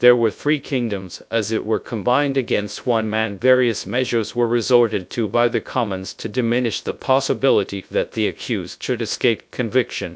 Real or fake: fake